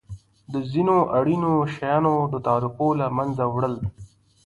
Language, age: Pashto, 19-29